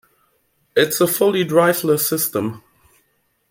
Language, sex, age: English, male, 19-29